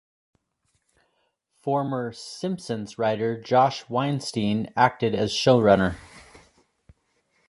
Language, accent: English, United States English